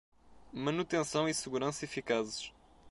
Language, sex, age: Portuguese, male, 19-29